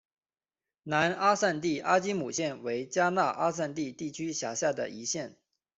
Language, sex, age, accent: Chinese, male, 19-29, 出生地：山西省